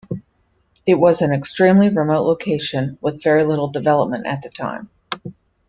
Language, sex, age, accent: English, female, 60-69, United States English